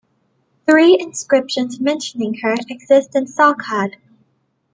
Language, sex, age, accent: English, female, 19-29, United States English